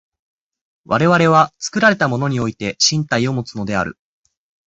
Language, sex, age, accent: Japanese, male, 19-29, 標準語